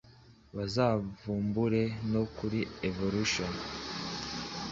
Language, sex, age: Kinyarwanda, male, 19-29